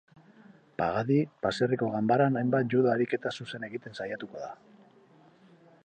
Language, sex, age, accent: Basque, male, 50-59, Mendebalekoa (Araba, Bizkaia, Gipuzkoako mendebaleko herri batzuk)